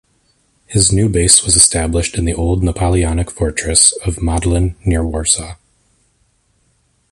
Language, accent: English, United States English